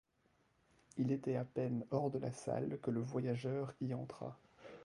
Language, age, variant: French, 19-29, Français de métropole